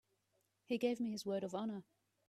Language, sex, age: English, female, 30-39